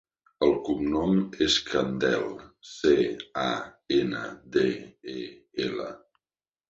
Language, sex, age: Catalan, male, 50-59